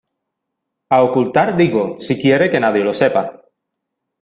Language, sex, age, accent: Spanish, male, 30-39, Caribe: Cuba, Venezuela, Puerto Rico, República Dominicana, Panamá, Colombia caribeña, México caribeño, Costa del golfo de México